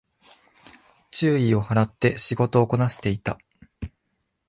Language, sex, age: Japanese, male, 19-29